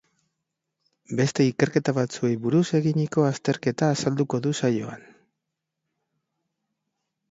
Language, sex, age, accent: Basque, male, 30-39, Mendebalekoa (Araba, Bizkaia, Gipuzkoako mendebaleko herri batzuk)